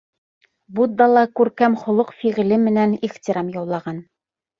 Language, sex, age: Bashkir, female, 30-39